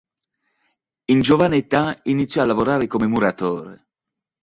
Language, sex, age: Italian, male, 30-39